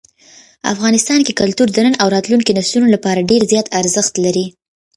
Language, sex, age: Pashto, female, 19-29